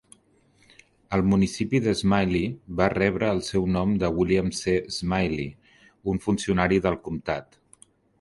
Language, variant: Catalan, Central